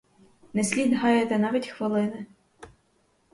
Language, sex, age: Ukrainian, female, 19-29